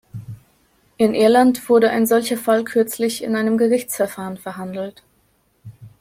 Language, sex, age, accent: German, female, 19-29, Deutschland Deutsch